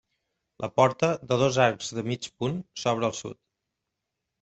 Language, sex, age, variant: Catalan, male, 30-39, Central